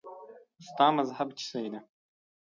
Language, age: Pashto, 30-39